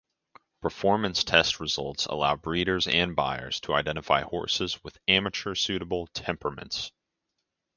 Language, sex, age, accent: English, male, 19-29, United States English